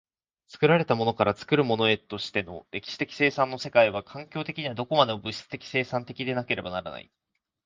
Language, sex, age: Japanese, male, 19-29